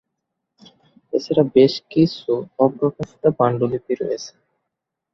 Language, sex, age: Bengali, male, 19-29